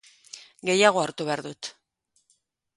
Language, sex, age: Basque, female, 60-69